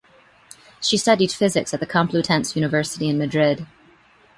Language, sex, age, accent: English, female, 30-39, United States English